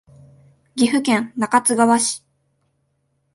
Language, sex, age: Japanese, female, 19-29